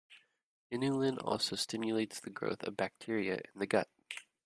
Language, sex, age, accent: English, male, 19-29, United States English